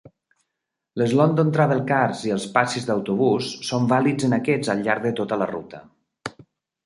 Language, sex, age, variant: Catalan, male, 40-49, Balear